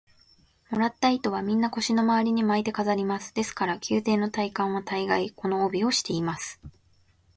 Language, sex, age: Japanese, female, 19-29